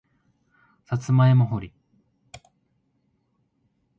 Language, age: Japanese, 19-29